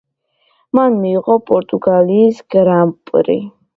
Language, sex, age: Georgian, female, under 19